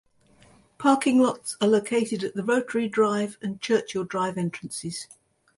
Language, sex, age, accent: English, female, 70-79, England English